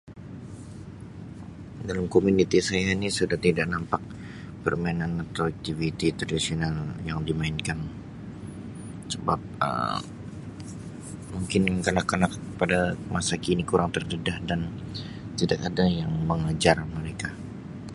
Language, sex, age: Sabah Malay, male, 19-29